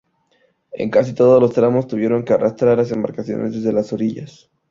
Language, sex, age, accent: Spanish, male, 19-29, México